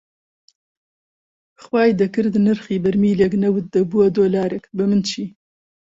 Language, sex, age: Central Kurdish, female, 50-59